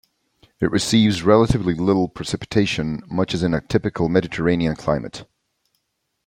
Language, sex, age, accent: English, male, 30-39, United States English